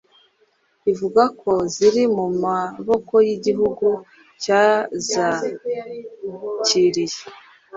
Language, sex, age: Kinyarwanda, female, 30-39